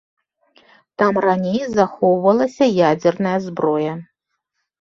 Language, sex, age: Belarusian, female, 50-59